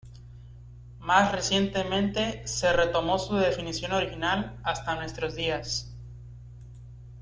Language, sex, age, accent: Spanish, male, 19-29, México